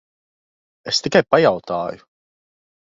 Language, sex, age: Latvian, male, 19-29